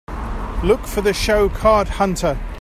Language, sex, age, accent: English, male, 50-59, England English